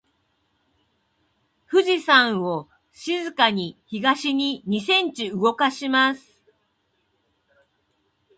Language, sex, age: Japanese, female, 50-59